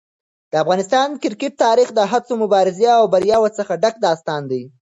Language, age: Pashto, under 19